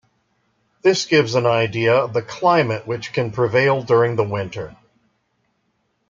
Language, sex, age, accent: English, male, 40-49, United States English